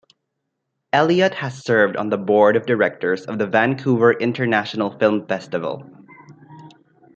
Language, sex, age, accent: English, male, 19-29, Filipino